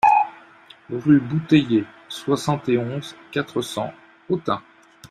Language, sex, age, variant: French, male, 50-59, Français de métropole